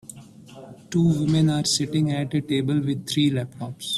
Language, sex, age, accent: English, male, 30-39, India and South Asia (India, Pakistan, Sri Lanka)